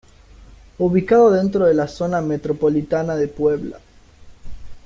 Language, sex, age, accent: Spanish, male, under 19, Rioplatense: Argentina, Uruguay, este de Bolivia, Paraguay